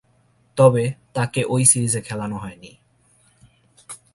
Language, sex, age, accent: Bengali, male, 19-29, Native